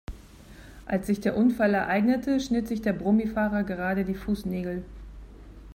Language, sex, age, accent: German, female, 40-49, Deutschland Deutsch